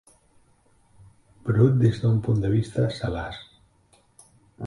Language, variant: Catalan, Central